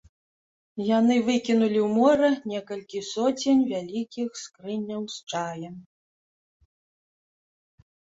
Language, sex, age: Belarusian, female, 19-29